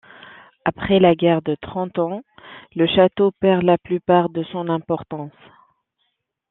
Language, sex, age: French, female, 19-29